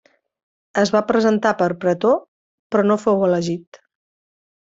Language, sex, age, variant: Catalan, female, 50-59, Central